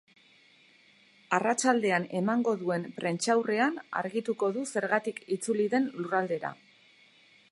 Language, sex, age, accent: Basque, female, 50-59, Erdialdekoa edo Nafarra (Gipuzkoa, Nafarroa)